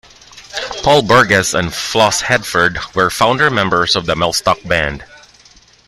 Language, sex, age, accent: English, male, 30-39, Filipino